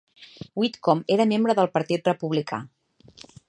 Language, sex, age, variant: Catalan, female, 19-29, Central